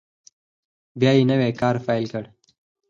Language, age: Pashto, under 19